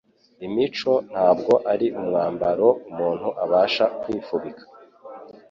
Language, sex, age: Kinyarwanda, male, 19-29